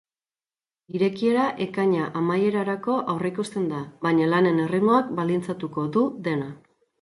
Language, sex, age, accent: Basque, female, 19-29, Mendebalekoa (Araba, Bizkaia, Gipuzkoako mendebaleko herri batzuk)